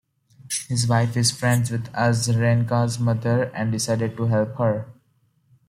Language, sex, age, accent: English, male, 19-29, India and South Asia (India, Pakistan, Sri Lanka)